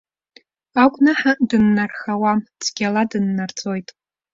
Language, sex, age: Abkhazian, female, 19-29